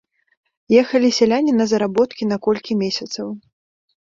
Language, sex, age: Belarusian, male, under 19